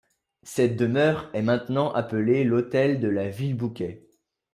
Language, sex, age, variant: French, male, under 19, Français de métropole